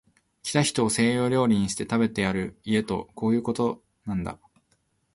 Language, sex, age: Japanese, male, 19-29